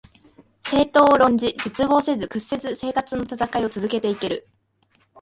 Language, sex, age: Japanese, female, 19-29